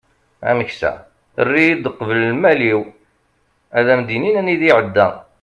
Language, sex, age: Kabyle, male, 40-49